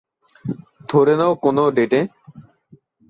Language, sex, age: Bengali, male, under 19